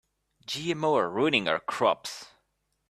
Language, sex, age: English, male, 30-39